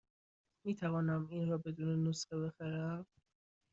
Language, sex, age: Persian, male, 19-29